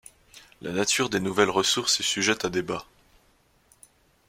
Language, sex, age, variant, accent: French, male, 19-29, Français d'Europe, Français de Suisse